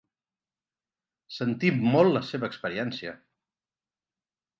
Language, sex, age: Catalan, male, 50-59